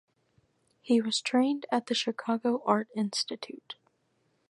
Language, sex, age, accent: English, female, under 19, United States English